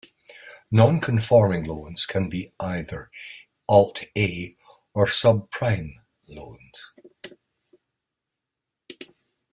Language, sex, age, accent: English, male, 70-79, Scottish English